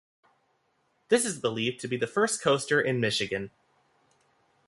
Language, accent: English, United States English